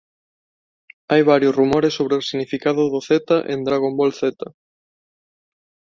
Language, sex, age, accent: Galician, male, 19-29, Neofalante